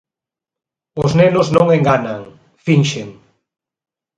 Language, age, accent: Galician, 40-49, Atlántico (seseo e gheada)